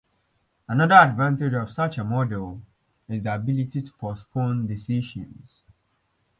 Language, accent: English, England English